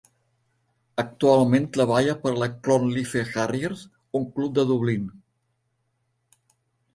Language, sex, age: Catalan, male, 70-79